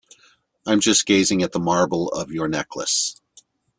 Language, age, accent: English, 40-49, United States English